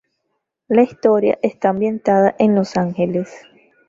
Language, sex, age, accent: Spanish, female, 19-29, Andino-Pacífico: Colombia, Perú, Ecuador, oeste de Bolivia y Venezuela andina